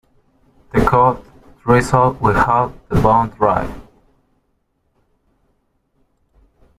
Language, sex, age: English, male, 19-29